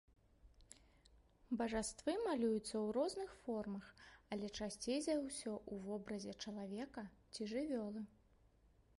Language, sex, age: Belarusian, female, 19-29